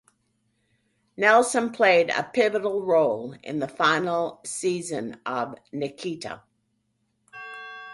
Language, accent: English, United States English